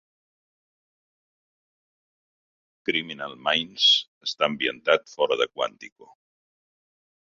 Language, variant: Catalan, Central